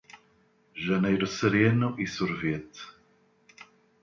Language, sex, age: Portuguese, male, 50-59